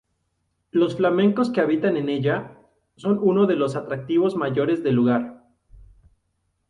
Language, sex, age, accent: Spanish, male, 19-29, México